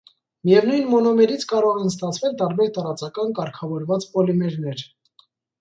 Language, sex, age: Armenian, male, 19-29